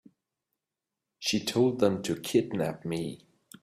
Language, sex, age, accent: English, male, 50-59, England English